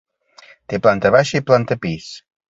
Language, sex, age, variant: Catalan, male, 50-59, Central